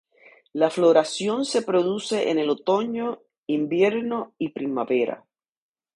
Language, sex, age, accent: Spanish, female, 50-59, Caribe: Cuba, Venezuela, Puerto Rico, República Dominicana, Panamá, Colombia caribeña, México caribeño, Costa del golfo de México